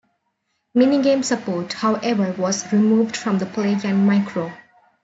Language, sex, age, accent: English, female, 19-29, India and South Asia (India, Pakistan, Sri Lanka)